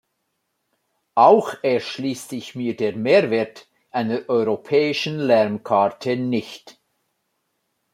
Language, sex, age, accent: German, male, 50-59, Schweizerdeutsch